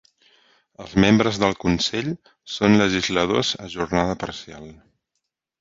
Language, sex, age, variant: Catalan, male, 30-39, Central